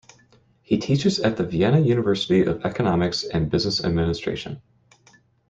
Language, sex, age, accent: English, male, 30-39, United States English